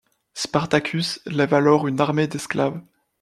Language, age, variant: French, 19-29, Français de métropole